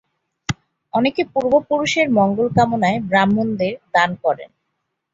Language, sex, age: Bengali, female, 19-29